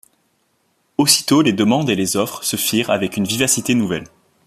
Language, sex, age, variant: French, male, 19-29, Français de métropole